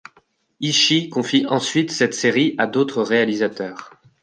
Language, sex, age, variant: French, male, 19-29, Français de métropole